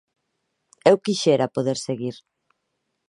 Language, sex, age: Galician, female, 40-49